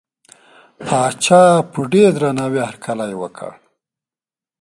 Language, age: Pashto, 19-29